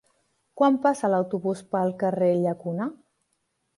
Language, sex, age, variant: Catalan, female, 40-49, Central